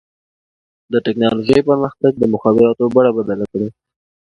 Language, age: Pashto, 19-29